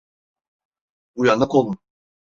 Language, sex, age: Turkish, male, 19-29